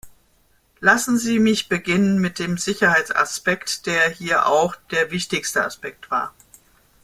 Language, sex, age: German, male, 50-59